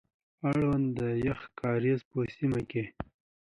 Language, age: Pashto, 19-29